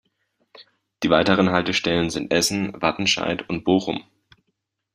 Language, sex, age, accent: German, male, 19-29, Deutschland Deutsch